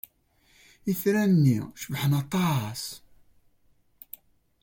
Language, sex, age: Kabyle, male, 19-29